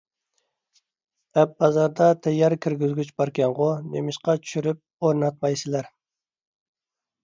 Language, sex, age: Uyghur, male, 30-39